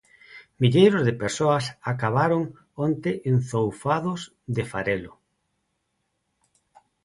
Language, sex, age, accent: Galician, male, 40-49, Neofalante